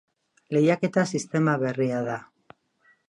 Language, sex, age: Basque, female, 50-59